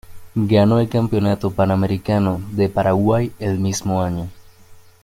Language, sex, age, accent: Spanish, male, under 19, Caribe: Cuba, Venezuela, Puerto Rico, República Dominicana, Panamá, Colombia caribeña, México caribeño, Costa del golfo de México